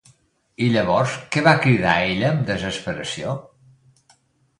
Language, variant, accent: Catalan, Central, central